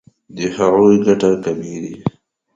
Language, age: Pashto, 19-29